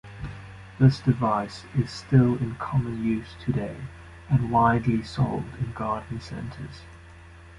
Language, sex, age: English, male, 30-39